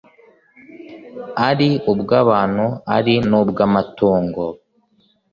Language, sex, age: Kinyarwanda, male, 19-29